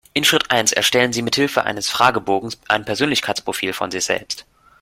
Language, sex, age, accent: German, male, under 19, Deutschland Deutsch